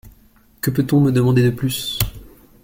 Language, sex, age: French, male, 19-29